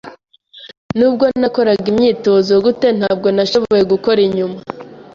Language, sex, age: Kinyarwanda, female, 19-29